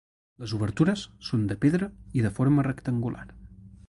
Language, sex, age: Catalan, male, 19-29